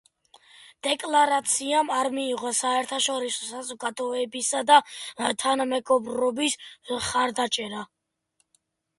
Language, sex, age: Georgian, female, 40-49